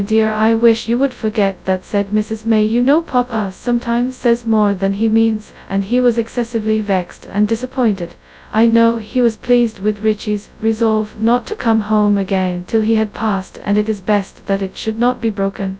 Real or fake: fake